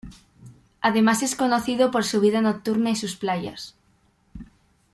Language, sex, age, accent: Spanish, female, under 19, España: Norte peninsular (Asturias, Castilla y León, Cantabria, País Vasco, Navarra, Aragón, La Rioja, Guadalajara, Cuenca)